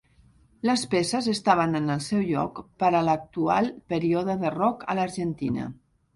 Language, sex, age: Catalan, female, 50-59